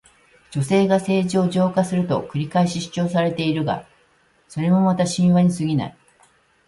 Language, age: Japanese, 60-69